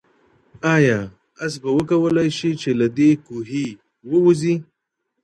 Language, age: Pashto, 30-39